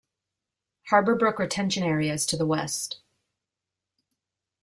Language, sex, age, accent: English, female, 30-39, United States English